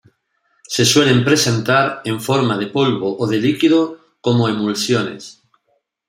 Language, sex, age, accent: Spanish, male, 50-59, España: Sur peninsular (Andalucia, Extremadura, Murcia)